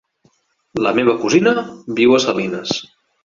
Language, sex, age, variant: Catalan, male, 19-29, Nord-Occidental